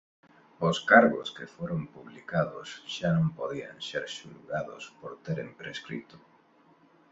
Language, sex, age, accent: Galician, male, 40-49, Neofalante